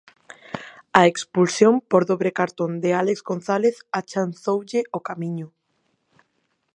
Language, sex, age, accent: Galician, female, 19-29, Neofalante